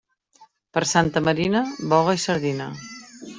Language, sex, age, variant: Catalan, female, 50-59, Central